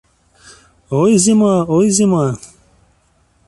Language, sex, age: Belarusian, male, 40-49